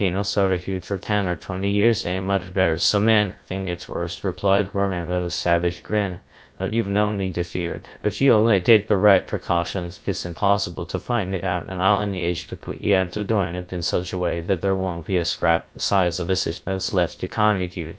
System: TTS, GlowTTS